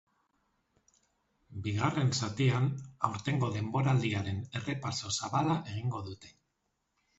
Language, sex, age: Basque, male, 40-49